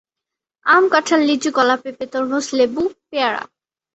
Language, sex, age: Bengali, female, 19-29